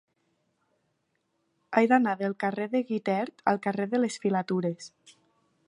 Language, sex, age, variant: Catalan, female, 19-29, Nord-Occidental